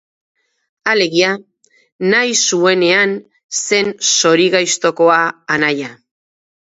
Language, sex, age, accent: Basque, female, 40-49, Mendebalekoa (Araba, Bizkaia, Gipuzkoako mendebaleko herri batzuk)